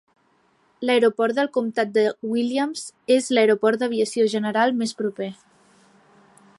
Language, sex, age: Catalan, female, 19-29